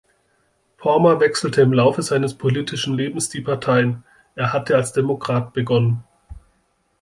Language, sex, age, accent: German, male, 30-39, Deutschland Deutsch